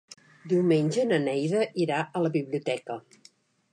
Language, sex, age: Catalan, female, 60-69